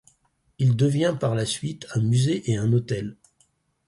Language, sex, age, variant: French, male, 60-69, Français de métropole